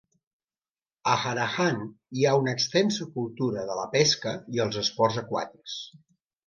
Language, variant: Catalan, Central